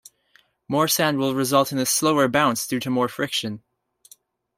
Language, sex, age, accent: English, male, 19-29, Canadian English